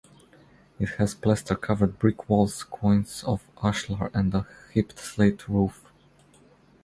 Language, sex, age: English, male, 30-39